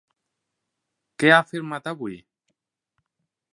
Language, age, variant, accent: Catalan, 19-29, Valencià central, valencià